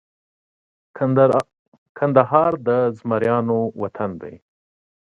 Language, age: Pashto, 30-39